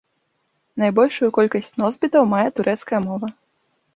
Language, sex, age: Belarusian, female, 19-29